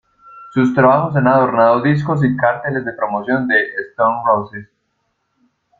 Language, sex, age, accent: Spanish, male, 19-29, Andino-Pacífico: Colombia, Perú, Ecuador, oeste de Bolivia y Venezuela andina